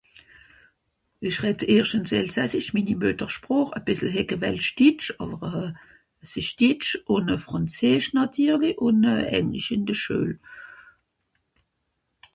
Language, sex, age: Swiss German, female, 60-69